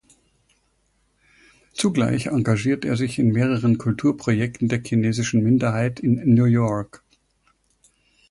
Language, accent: German, Deutschland Deutsch